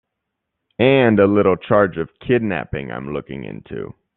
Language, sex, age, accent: English, male, 19-29, United States English